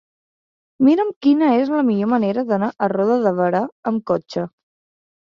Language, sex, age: Catalan, female, 19-29